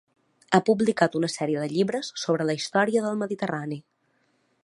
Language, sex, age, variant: Catalan, female, 30-39, Balear